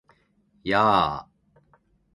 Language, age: Japanese, 40-49